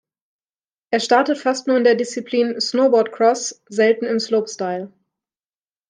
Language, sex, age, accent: German, female, 19-29, Deutschland Deutsch